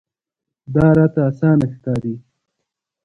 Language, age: Pashto, 30-39